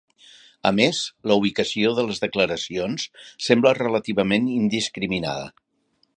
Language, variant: Catalan, Central